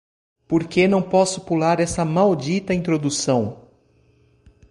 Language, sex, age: Portuguese, male, 40-49